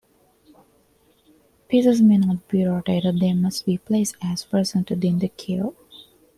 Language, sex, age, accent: English, female, 19-29, India and South Asia (India, Pakistan, Sri Lanka)